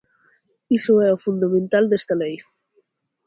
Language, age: Galician, 19-29